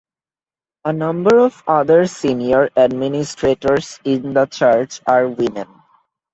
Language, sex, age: English, male, 19-29